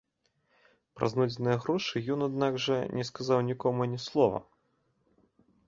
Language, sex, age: Belarusian, male, 30-39